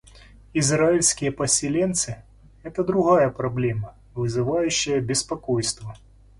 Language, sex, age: Russian, male, 40-49